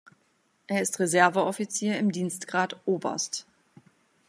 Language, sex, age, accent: German, female, 40-49, Deutschland Deutsch